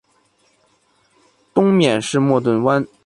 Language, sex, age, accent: Chinese, male, 19-29, 出生地：北京市